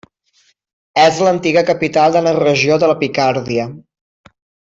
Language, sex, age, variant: Catalan, male, 30-39, Septentrional